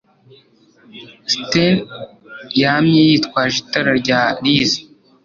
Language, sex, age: Kinyarwanda, male, under 19